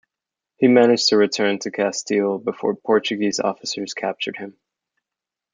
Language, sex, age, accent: English, male, 19-29, United States English